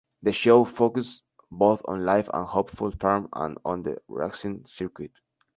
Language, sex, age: English, male, 19-29